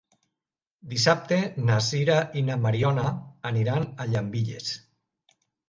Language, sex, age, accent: Catalan, male, 60-69, valencià